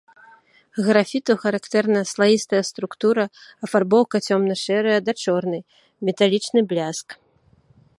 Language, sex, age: Belarusian, female, 30-39